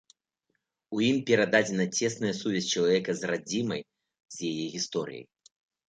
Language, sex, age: Belarusian, male, 40-49